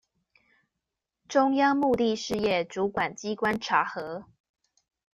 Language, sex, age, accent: Chinese, female, 30-39, 出生地：臺中市